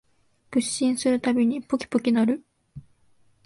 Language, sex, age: Japanese, female, 19-29